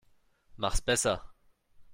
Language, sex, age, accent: German, male, 19-29, Deutschland Deutsch